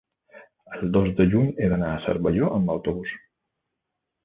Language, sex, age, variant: Catalan, male, 40-49, Balear